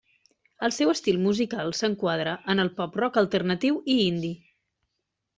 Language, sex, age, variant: Catalan, female, 40-49, Central